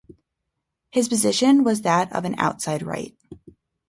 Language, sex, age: English, female, 19-29